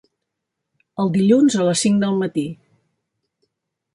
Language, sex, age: Catalan, female, 70-79